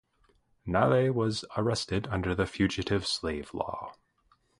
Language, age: English, 30-39